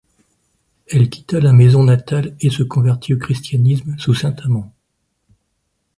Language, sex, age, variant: French, male, 40-49, Français de métropole